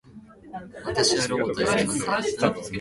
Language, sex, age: Japanese, male, 19-29